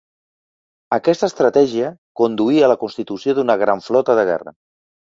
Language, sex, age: Catalan, male, 50-59